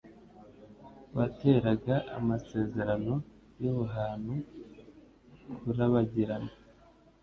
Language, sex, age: Kinyarwanda, male, 30-39